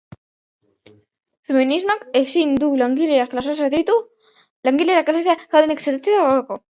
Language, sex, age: Basque, male, 40-49